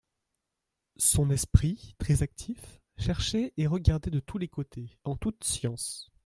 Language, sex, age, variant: French, male, under 19, Français de métropole